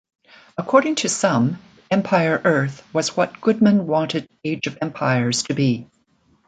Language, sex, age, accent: English, female, 60-69, Canadian English